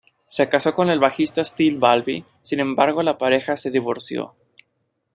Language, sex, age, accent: Spanish, male, 19-29, México